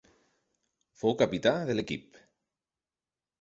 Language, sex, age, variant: Catalan, male, 40-49, Central